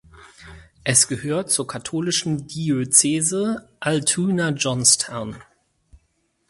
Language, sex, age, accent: German, male, 30-39, Deutschland Deutsch